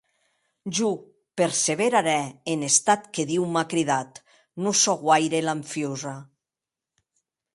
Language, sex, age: Occitan, female, 60-69